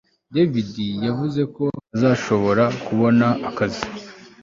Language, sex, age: Kinyarwanda, male, 19-29